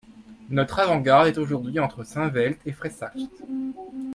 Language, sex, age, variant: French, male, 30-39, Français de métropole